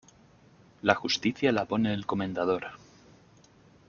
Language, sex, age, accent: Spanish, male, 30-39, España: Norte peninsular (Asturias, Castilla y León, Cantabria, País Vasco, Navarra, Aragón, La Rioja, Guadalajara, Cuenca)